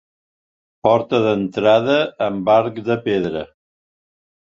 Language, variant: Catalan, Central